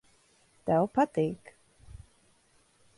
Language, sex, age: Latvian, female, 30-39